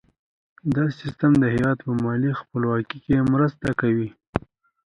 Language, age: Pashto, 19-29